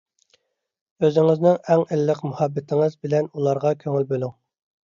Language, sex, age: Uyghur, male, 30-39